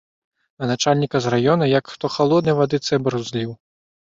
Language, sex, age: Belarusian, male, under 19